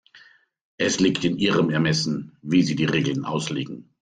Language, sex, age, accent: German, male, 50-59, Deutschland Deutsch